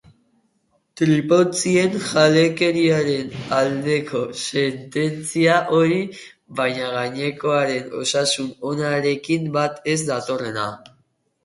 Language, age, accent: Basque, under 19, Erdialdekoa edo Nafarra (Gipuzkoa, Nafarroa)